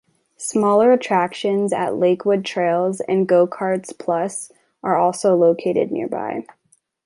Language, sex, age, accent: English, female, 19-29, United States English